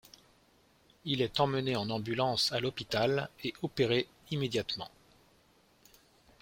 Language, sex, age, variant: French, male, 40-49, Français de métropole